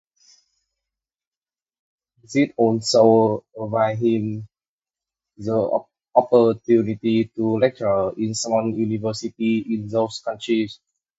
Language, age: English, 19-29